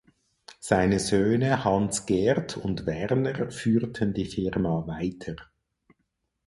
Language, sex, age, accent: German, male, 40-49, Schweizerdeutsch